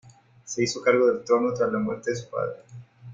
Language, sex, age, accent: Spanish, male, 40-49, España: Norte peninsular (Asturias, Castilla y León, Cantabria, País Vasco, Navarra, Aragón, La Rioja, Guadalajara, Cuenca)